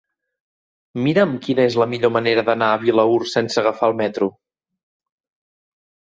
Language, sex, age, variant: Catalan, male, 30-39, Central